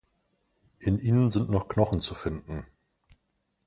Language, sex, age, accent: German, male, 19-29, Deutschland Deutsch